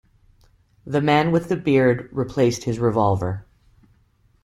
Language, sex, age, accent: English, female, 40-49, United States English